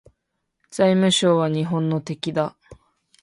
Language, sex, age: Japanese, female, 19-29